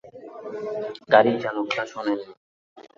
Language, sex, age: Bengali, male, 19-29